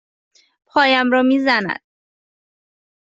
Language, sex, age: Persian, female, 30-39